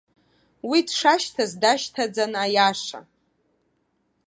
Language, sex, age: Abkhazian, female, 30-39